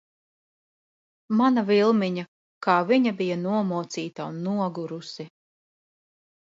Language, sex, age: Latvian, female, 40-49